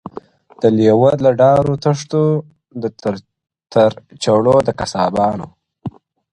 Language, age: Pashto, under 19